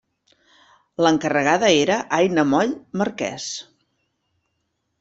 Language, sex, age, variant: Catalan, female, 50-59, Central